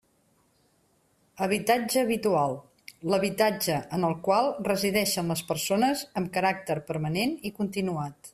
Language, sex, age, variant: Catalan, female, 50-59, Central